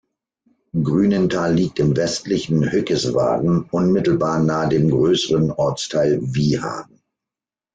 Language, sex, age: German, male, 60-69